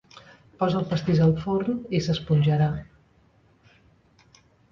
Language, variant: Catalan, Central